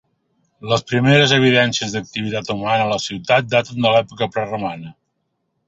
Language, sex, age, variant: Catalan, male, 50-59, Balear